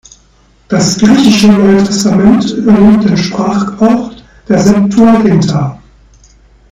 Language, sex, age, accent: German, male, 40-49, Deutschland Deutsch